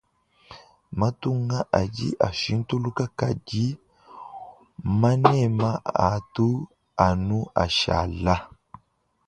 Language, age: Luba-Lulua, 19-29